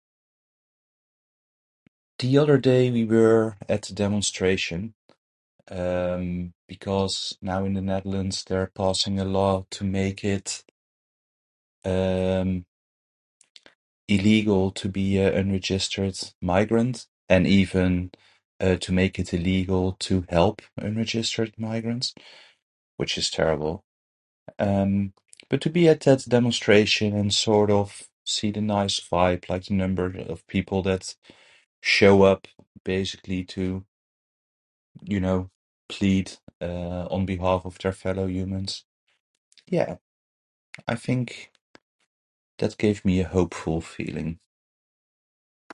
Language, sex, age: English, male, 30-39